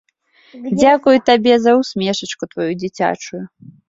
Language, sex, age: Belarusian, female, 30-39